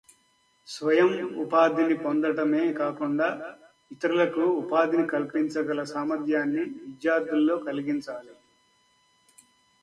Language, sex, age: Telugu, male, 60-69